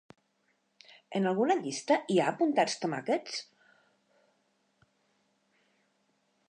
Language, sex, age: Catalan, female, 50-59